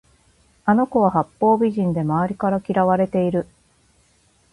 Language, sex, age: Japanese, female, 40-49